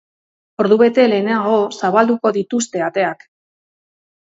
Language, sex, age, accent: Basque, female, 40-49, Mendebalekoa (Araba, Bizkaia, Gipuzkoako mendebaleko herri batzuk)